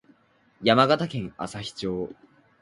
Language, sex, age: Japanese, male, 19-29